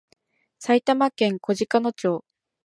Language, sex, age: Japanese, female, 19-29